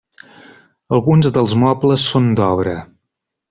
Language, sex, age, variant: Catalan, male, 30-39, Central